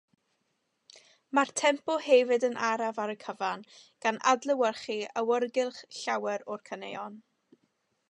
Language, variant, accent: Welsh, South-Western Welsh, Y Deyrnas Unedig Cymraeg